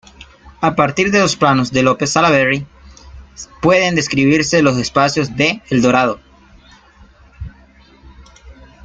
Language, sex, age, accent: Spanish, male, 19-29, América central